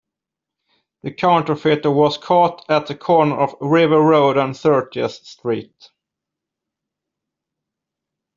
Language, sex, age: English, male, 40-49